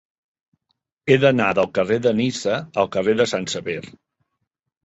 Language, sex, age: Catalan, male, 50-59